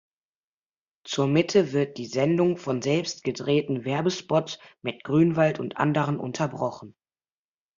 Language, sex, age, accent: German, male, under 19, Deutschland Deutsch